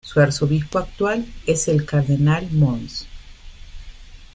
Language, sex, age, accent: Spanish, female, 40-49, Caribe: Cuba, Venezuela, Puerto Rico, República Dominicana, Panamá, Colombia caribeña, México caribeño, Costa del golfo de México